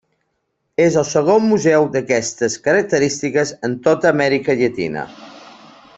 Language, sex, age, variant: Catalan, male, 40-49, Central